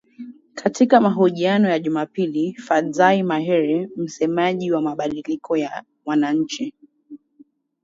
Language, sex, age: Swahili, female, 19-29